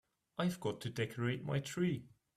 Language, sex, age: English, male, 19-29